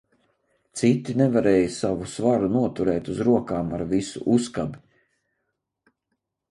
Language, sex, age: Latvian, male, 50-59